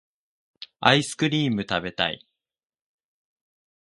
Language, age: Japanese, 19-29